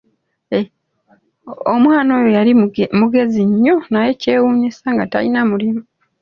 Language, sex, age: Ganda, female, 19-29